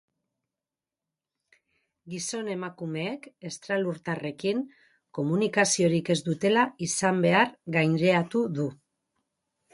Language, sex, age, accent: Basque, female, 40-49, Mendebalekoa (Araba, Bizkaia, Gipuzkoako mendebaleko herri batzuk)